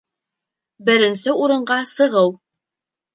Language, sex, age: Bashkir, female, 19-29